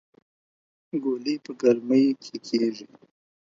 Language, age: Pashto, under 19